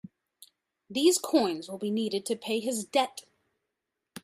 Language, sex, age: English, female, 30-39